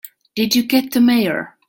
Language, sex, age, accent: English, female, 19-29, England English